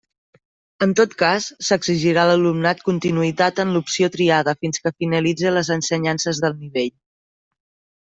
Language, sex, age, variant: Catalan, female, 30-39, Central